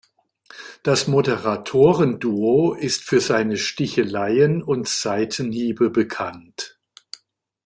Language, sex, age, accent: German, male, 60-69, Deutschland Deutsch